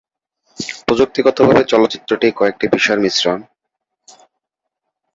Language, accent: Bengali, Native